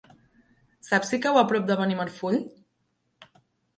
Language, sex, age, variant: Catalan, female, 19-29, Central